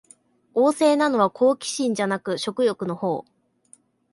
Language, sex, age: Japanese, male, 19-29